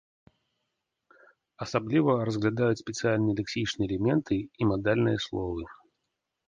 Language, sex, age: Belarusian, male, 30-39